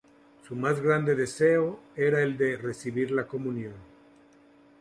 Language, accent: Spanish, México